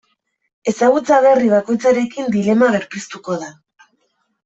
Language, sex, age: Basque, female, 30-39